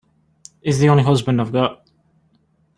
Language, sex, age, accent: English, male, 19-29, England English